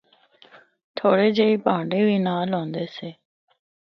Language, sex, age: Northern Hindko, female, 19-29